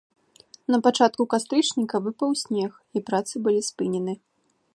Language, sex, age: Belarusian, female, 19-29